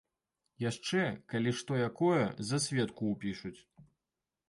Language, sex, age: Belarusian, male, 19-29